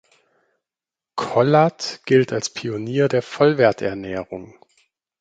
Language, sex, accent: German, male, Deutschland Deutsch